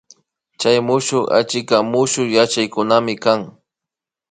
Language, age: Imbabura Highland Quichua, 30-39